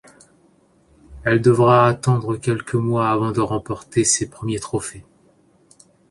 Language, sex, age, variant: French, male, 30-39, Français de métropole